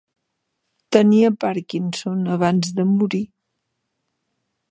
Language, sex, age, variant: Catalan, female, 50-59, Central